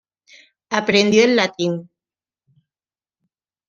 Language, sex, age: Spanish, female, 40-49